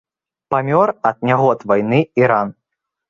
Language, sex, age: Belarusian, male, under 19